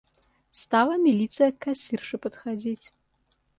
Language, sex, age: Russian, female, 30-39